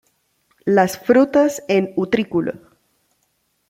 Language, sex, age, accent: Spanish, female, 19-29, Andino-Pacífico: Colombia, Perú, Ecuador, oeste de Bolivia y Venezuela andina